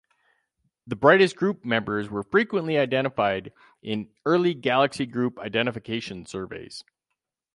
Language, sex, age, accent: English, male, 50-59, United States English